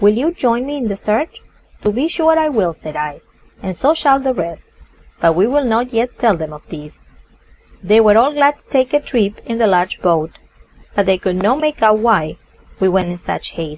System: none